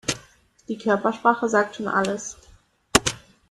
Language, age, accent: German, 19-29, Deutschland Deutsch